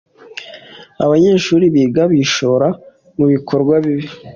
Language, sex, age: Kinyarwanda, male, 19-29